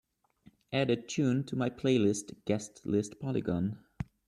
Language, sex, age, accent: English, male, 19-29, Canadian English